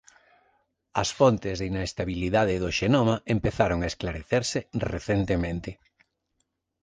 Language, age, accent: Galician, 40-49, Normativo (estándar)